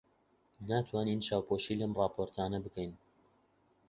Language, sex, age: Central Kurdish, male, under 19